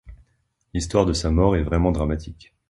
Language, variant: French, Français de métropole